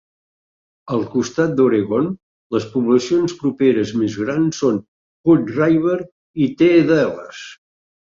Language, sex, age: Catalan, male, 60-69